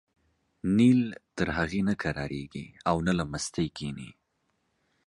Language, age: Pashto, 19-29